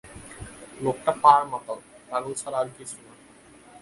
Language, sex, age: Bengali, male, 19-29